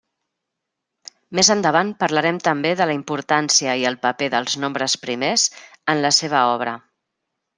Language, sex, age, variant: Catalan, female, 40-49, Central